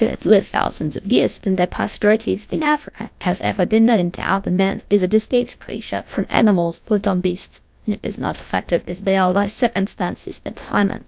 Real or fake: fake